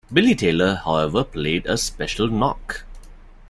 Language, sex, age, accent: English, male, 30-39, Singaporean English